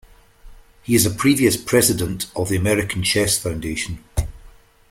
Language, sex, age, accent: English, male, 50-59, Scottish English